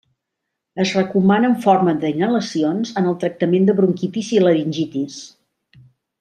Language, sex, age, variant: Catalan, female, 60-69, Central